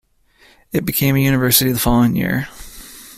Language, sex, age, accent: English, male, 19-29, United States English